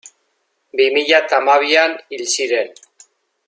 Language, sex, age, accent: Basque, male, 40-49, Mendebalekoa (Araba, Bizkaia, Gipuzkoako mendebaleko herri batzuk)